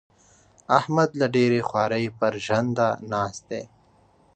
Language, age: Pashto, 19-29